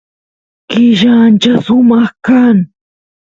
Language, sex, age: Santiago del Estero Quichua, female, 19-29